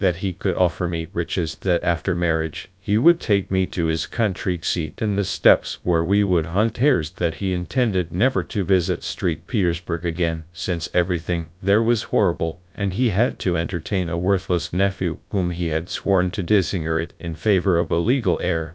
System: TTS, GradTTS